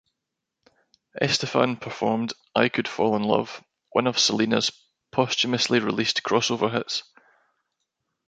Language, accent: English, Scottish English